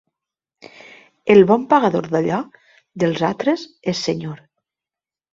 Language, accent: Catalan, valencià